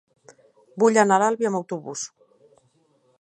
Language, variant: Catalan, Septentrional